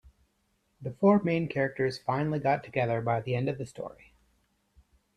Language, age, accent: English, 30-39, United States English